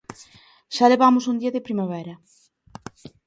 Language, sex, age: Galician, female, 19-29